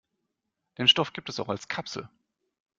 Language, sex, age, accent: German, male, 30-39, Deutschland Deutsch